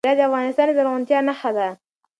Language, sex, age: Pashto, female, 19-29